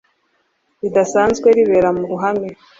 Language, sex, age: Kinyarwanda, female, 19-29